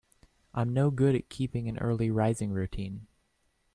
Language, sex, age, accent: English, male, under 19, United States English